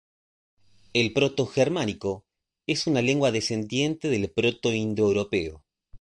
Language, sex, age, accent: Spanish, male, 40-49, Rioplatense: Argentina, Uruguay, este de Bolivia, Paraguay